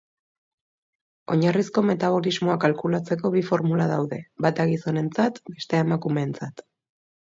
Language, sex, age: Basque, female, 30-39